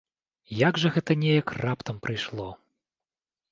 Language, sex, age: Belarusian, male, 30-39